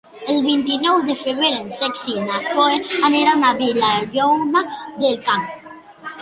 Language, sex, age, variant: Catalan, male, under 19, Central